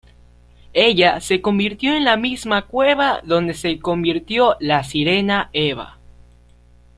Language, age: Spanish, under 19